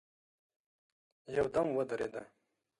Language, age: Pashto, 19-29